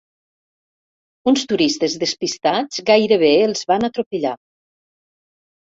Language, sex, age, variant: Catalan, female, 60-69, Septentrional